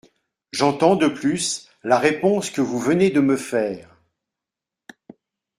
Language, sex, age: French, male, 60-69